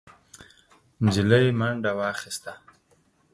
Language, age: Pashto, 30-39